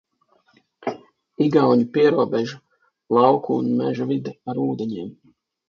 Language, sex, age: Latvian, male, 40-49